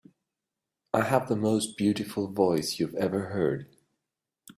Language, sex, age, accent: English, male, 50-59, England English